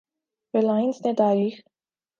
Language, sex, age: Urdu, female, 19-29